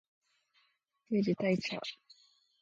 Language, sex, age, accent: Japanese, female, 19-29, 標準語